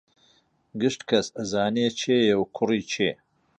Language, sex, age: Central Kurdish, male, 40-49